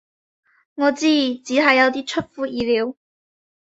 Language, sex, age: Cantonese, female, 19-29